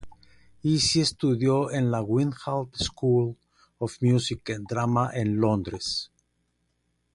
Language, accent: Spanish, México